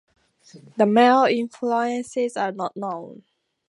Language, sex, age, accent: English, female, under 19, England English